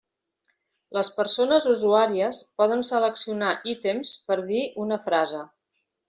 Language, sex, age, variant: Catalan, female, 50-59, Central